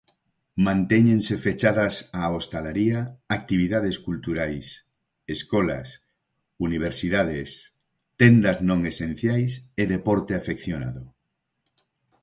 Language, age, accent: Galician, 50-59, Oriental (común en zona oriental)